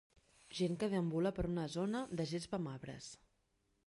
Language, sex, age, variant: Catalan, female, 30-39, Nord-Occidental